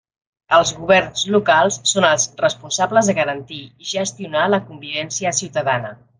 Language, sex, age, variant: Catalan, female, 40-49, Central